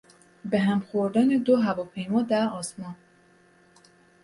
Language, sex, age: Persian, female, 19-29